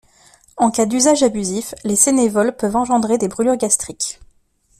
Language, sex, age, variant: French, female, 19-29, Français de métropole